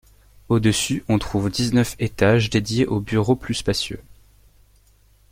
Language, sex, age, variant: French, male, 19-29, Français de métropole